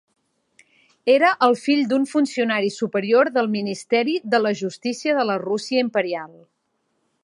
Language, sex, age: Catalan, female, 40-49